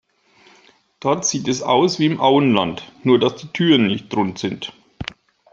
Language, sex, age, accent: German, male, 40-49, Deutschland Deutsch